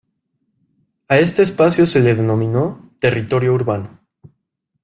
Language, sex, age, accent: Spanish, male, 19-29, México